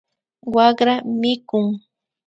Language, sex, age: Imbabura Highland Quichua, female, 19-29